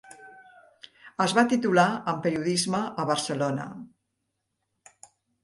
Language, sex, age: Catalan, female, 60-69